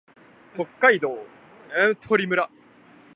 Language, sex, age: Japanese, male, 19-29